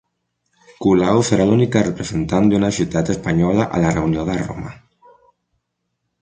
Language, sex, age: Catalan, male, 19-29